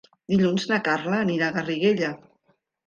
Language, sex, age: Catalan, female, 50-59